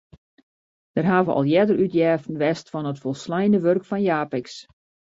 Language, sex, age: Western Frisian, female, 50-59